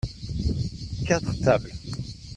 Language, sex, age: French, male, 30-39